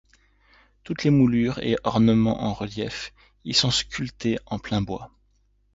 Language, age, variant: French, 40-49, Français de métropole